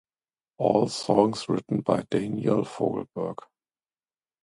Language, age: English, 30-39